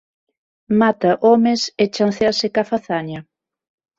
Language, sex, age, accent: Galician, female, 30-39, Normativo (estándar); Neofalante